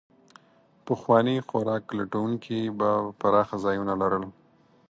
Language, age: Pashto, 19-29